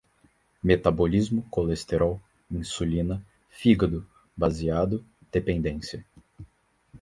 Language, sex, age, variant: Portuguese, male, 19-29, Portuguese (Brasil)